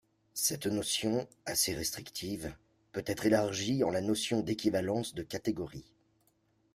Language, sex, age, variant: French, male, 40-49, Français de métropole